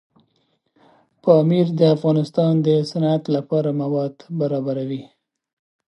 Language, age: Pashto, 19-29